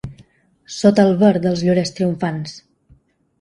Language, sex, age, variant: Catalan, female, 19-29, Balear